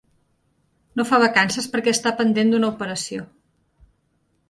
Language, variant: Catalan, Nord-Occidental